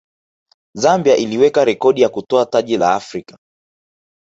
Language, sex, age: Swahili, male, 19-29